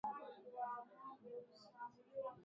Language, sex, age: Swahili, female, 19-29